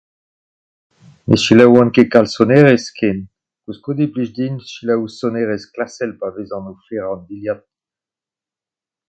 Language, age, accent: Breton, 70-79, Leoneg